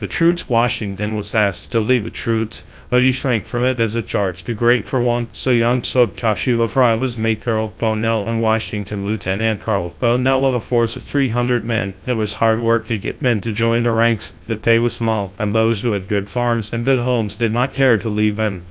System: TTS, GlowTTS